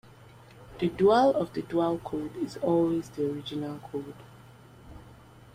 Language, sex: English, female